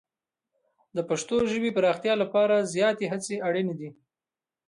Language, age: Pashto, 19-29